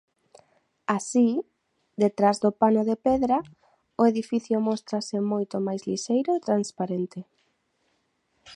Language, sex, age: Galician, female, 19-29